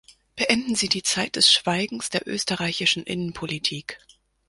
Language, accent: German, Deutschland Deutsch